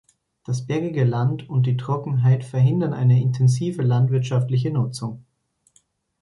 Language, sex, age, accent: German, male, 19-29, Österreichisches Deutsch